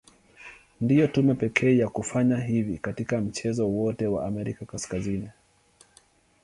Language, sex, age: Swahili, male, 30-39